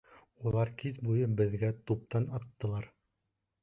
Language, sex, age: Bashkir, male, 19-29